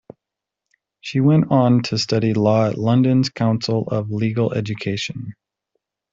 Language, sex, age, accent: English, male, 30-39, United States English